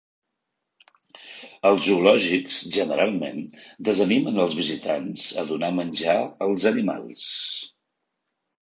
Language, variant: Catalan, Central